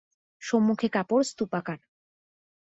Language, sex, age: Bengali, female, 19-29